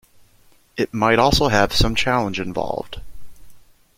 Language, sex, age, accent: English, male, 19-29, United States English